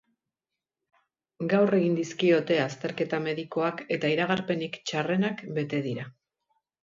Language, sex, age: Basque, female, 50-59